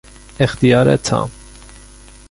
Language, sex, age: Persian, male, 19-29